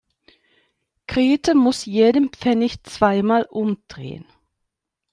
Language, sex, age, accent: German, male, 40-49, Deutschland Deutsch